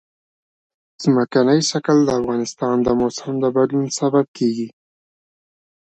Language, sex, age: Pashto, male, 19-29